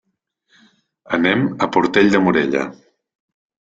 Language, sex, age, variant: Catalan, male, 40-49, Central